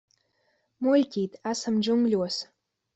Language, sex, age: Latvian, female, under 19